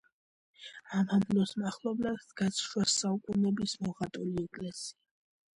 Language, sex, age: Georgian, female, under 19